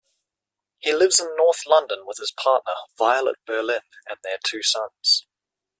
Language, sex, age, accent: English, male, 19-29, Australian English